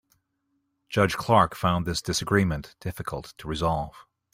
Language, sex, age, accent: English, male, 40-49, Canadian English